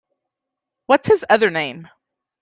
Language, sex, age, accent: English, female, 40-49, United States English